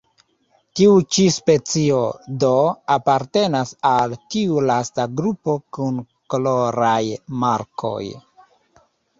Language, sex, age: Esperanto, male, 40-49